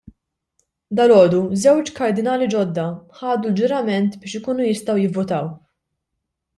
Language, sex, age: Maltese, female, 19-29